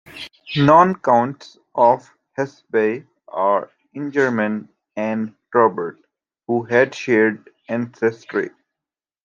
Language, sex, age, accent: English, male, 19-29, United States English